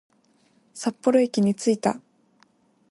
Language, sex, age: Japanese, female, 19-29